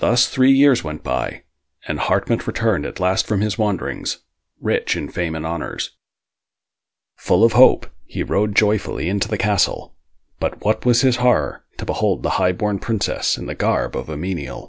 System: none